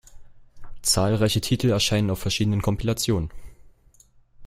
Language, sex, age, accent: German, male, under 19, Deutschland Deutsch